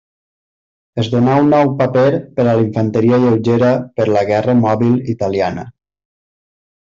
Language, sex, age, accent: Catalan, male, 30-39, valencià